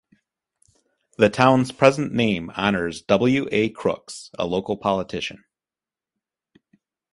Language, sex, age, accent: English, male, 40-49, United States English